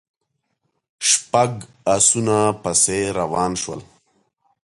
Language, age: Pashto, 30-39